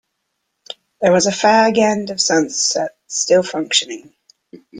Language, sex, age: English, female, 50-59